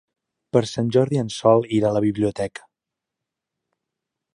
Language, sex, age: Catalan, male, under 19